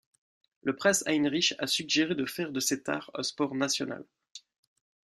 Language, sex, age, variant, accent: French, male, 19-29, Français d'Europe, Français de Belgique